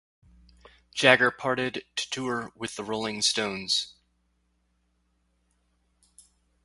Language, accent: English, United States English